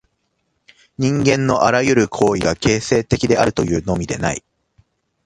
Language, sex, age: Japanese, male, 30-39